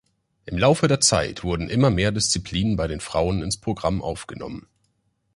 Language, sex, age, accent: German, male, 19-29, Deutschland Deutsch